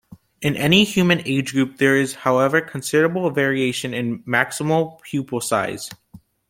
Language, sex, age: English, male, under 19